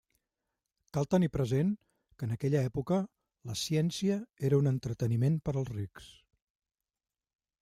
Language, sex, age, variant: Catalan, male, 70-79, Central